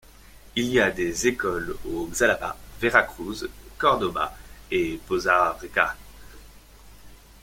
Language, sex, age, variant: French, male, 30-39, Français de métropole